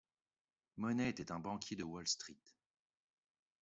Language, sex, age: French, male, 40-49